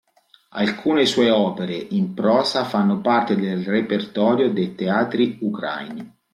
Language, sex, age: Italian, male, 40-49